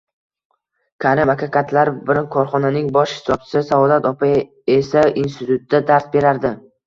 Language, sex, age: Uzbek, male, under 19